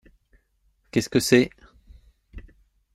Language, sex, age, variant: French, male, 40-49, Français de métropole